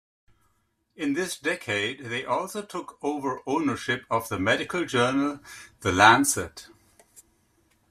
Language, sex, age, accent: English, male, 50-59, Canadian English